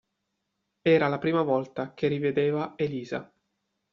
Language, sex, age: Italian, male, 30-39